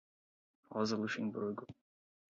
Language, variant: Portuguese, Portuguese (Brasil)